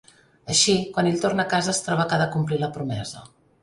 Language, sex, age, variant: Catalan, female, 50-59, Central